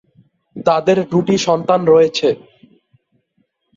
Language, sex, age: Bengali, male, 19-29